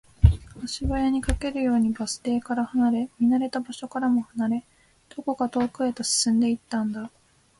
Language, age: Japanese, 19-29